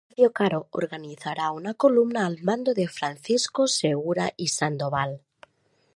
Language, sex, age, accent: Spanish, female, 30-39, España: Norte peninsular (Asturias, Castilla y León, Cantabria, País Vasco, Navarra, Aragón, La Rioja, Guadalajara, Cuenca)